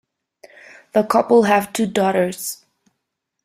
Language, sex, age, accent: English, female, 19-29, United States English